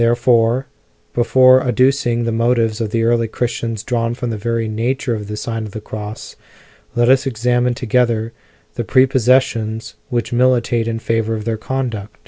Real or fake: real